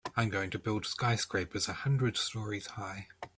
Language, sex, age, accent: English, male, 30-39, New Zealand English